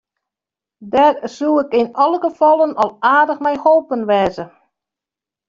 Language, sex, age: Western Frisian, female, 60-69